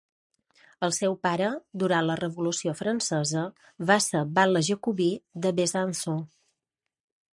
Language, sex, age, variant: Catalan, female, 40-49, Balear